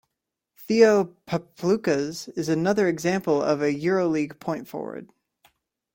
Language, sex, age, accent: English, male, 19-29, United States English